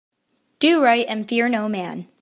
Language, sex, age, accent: English, female, under 19, United States English